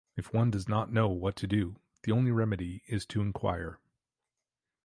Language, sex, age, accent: English, male, 40-49, United States English